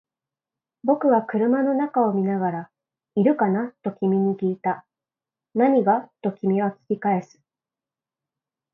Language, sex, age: Japanese, female, 19-29